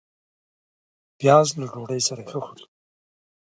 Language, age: Pashto, 60-69